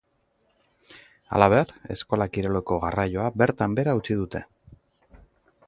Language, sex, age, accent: Basque, male, 40-49, Mendebalekoa (Araba, Bizkaia, Gipuzkoako mendebaleko herri batzuk)